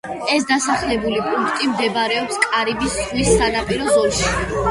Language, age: Georgian, 19-29